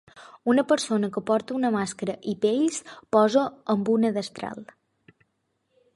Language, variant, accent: Catalan, Balear, mallorquí